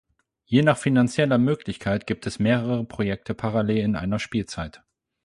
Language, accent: German, Deutschland Deutsch